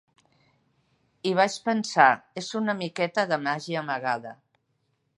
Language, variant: Catalan, Central